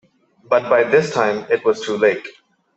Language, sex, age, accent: English, male, 19-29, England English